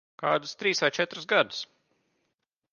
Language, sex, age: Latvian, male, 30-39